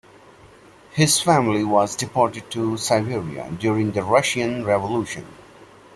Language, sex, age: English, male, 40-49